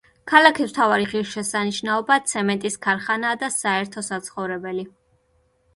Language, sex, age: Georgian, female, 19-29